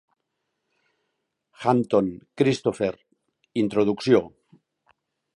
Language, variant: Catalan, Central